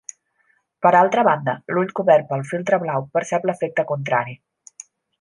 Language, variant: Catalan, Central